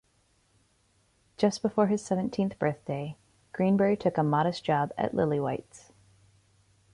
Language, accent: English, United States English